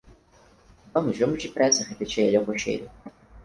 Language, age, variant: Portuguese, under 19, Portuguese (Brasil)